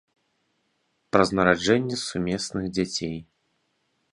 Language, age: Belarusian, 19-29